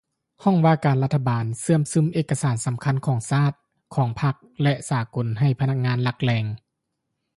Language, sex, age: Lao, male, 30-39